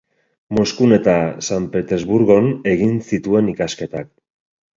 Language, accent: Basque, Erdialdekoa edo Nafarra (Gipuzkoa, Nafarroa)